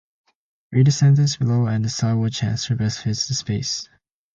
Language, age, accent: English, under 19, United States English